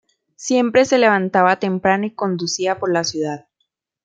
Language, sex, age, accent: Spanish, female, 19-29, Caribe: Cuba, Venezuela, Puerto Rico, República Dominicana, Panamá, Colombia caribeña, México caribeño, Costa del golfo de México